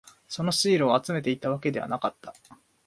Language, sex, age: Japanese, male, 19-29